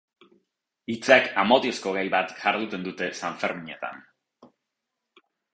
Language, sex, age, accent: Basque, male, 30-39, Mendebalekoa (Araba, Bizkaia, Gipuzkoako mendebaleko herri batzuk)